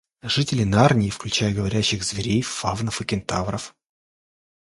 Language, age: Russian, 19-29